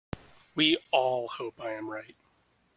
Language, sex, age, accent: English, male, 30-39, United States English